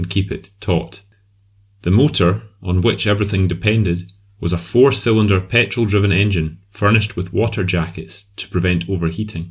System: none